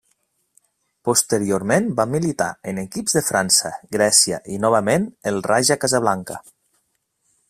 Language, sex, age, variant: Catalan, male, 30-39, Nord-Occidental